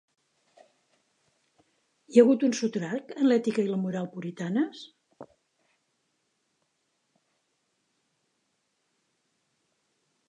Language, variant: Catalan, Central